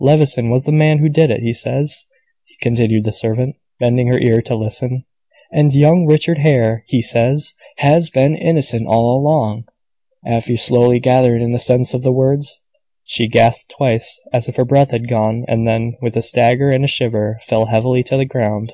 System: none